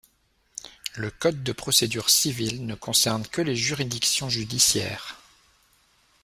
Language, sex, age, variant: French, male, 30-39, Français de métropole